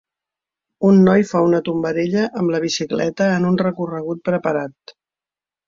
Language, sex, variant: Catalan, female, Central